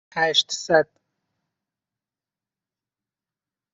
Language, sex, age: Persian, male, 30-39